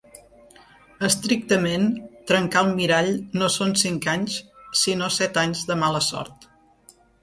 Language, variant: Catalan, Central